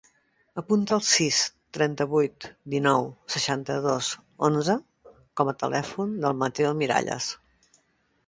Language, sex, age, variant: Catalan, female, 70-79, Central